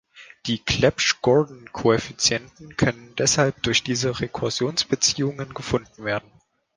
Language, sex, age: German, male, 19-29